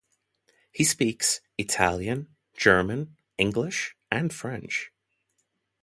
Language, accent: English, Southern African (South Africa, Zimbabwe, Namibia)